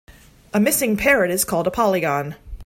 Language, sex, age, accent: English, female, 30-39, United States English